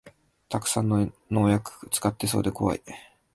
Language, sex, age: Japanese, male, 19-29